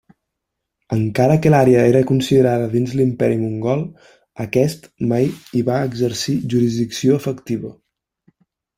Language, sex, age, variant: Catalan, male, 19-29, Central